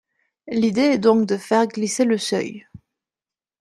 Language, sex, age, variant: French, female, 30-39, Français de métropole